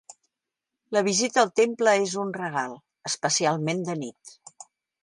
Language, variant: Catalan, Central